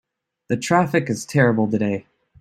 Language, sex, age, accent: English, male, 19-29, United States English